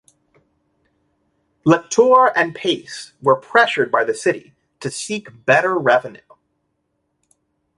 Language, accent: English, United States English